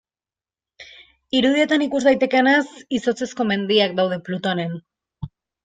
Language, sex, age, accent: Basque, female, 19-29, Erdialdekoa edo Nafarra (Gipuzkoa, Nafarroa)